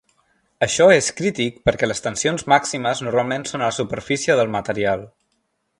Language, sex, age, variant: Catalan, male, 19-29, Central